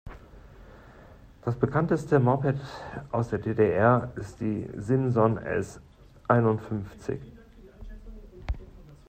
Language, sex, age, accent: German, male, 30-39, Deutschland Deutsch